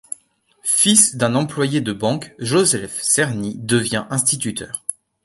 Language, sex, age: French, male, 19-29